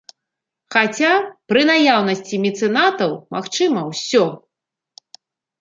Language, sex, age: Belarusian, female, 40-49